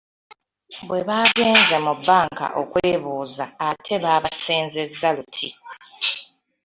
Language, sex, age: Ganda, female, 19-29